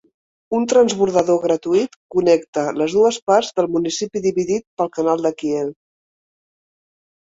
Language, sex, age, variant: Catalan, female, 50-59, Central